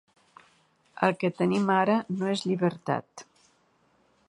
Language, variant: Catalan, Central